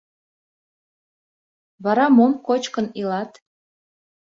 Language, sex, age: Mari, female, 30-39